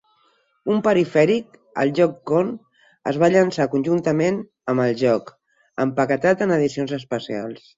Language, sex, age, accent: Catalan, female, 50-59, Barcelona